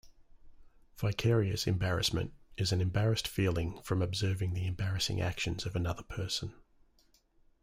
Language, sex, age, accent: English, male, 40-49, Australian English